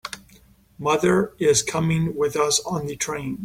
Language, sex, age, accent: English, male, 50-59, United States English